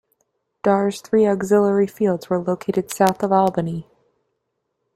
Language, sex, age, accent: English, female, 19-29, United States English